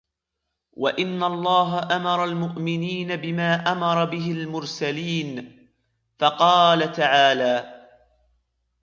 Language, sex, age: Arabic, male, 19-29